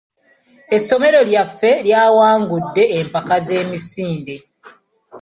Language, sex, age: Ganda, female, 30-39